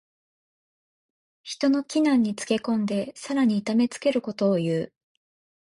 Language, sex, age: Japanese, female, 19-29